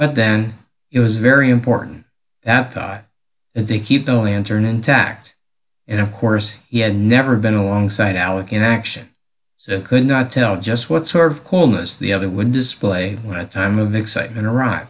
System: none